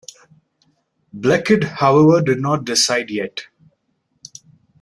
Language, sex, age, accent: English, male, 30-39, India and South Asia (India, Pakistan, Sri Lanka)